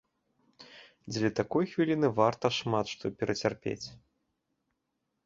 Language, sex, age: Belarusian, male, 30-39